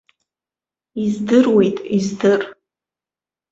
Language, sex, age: Abkhazian, female, 19-29